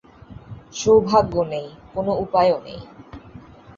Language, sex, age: Bengali, female, 19-29